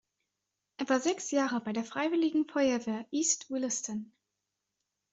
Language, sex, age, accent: German, female, 19-29, Deutschland Deutsch